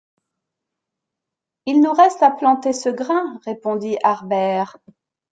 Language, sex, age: French, female, 50-59